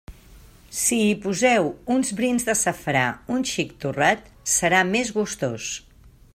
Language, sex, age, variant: Catalan, female, 50-59, Central